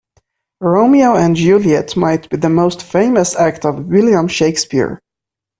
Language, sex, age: English, male, 19-29